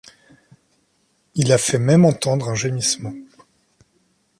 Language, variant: French, Français de métropole